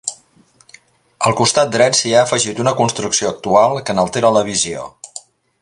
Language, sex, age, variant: Catalan, male, 60-69, Central